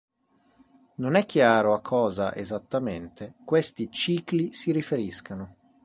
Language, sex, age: Italian, male, 40-49